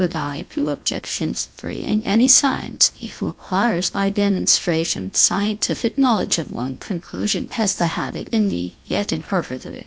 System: TTS, GlowTTS